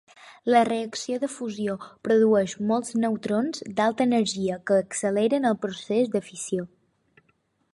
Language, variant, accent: Catalan, Balear, mallorquí